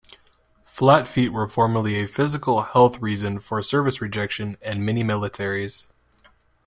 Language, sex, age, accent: English, male, 19-29, United States English